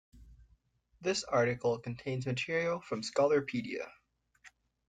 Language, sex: English, male